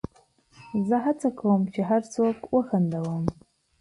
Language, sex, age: Pashto, female, 19-29